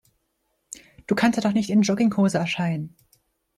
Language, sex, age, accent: German, female, under 19, Deutschland Deutsch